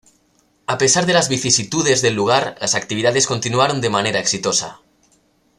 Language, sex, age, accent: Spanish, male, 19-29, España: Norte peninsular (Asturias, Castilla y León, Cantabria, País Vasco, Navarra, Aragón, La Rioja, Guadalajara, Cuenca)